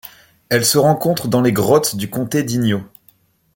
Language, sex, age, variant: French, male, 19-29, Français de métropole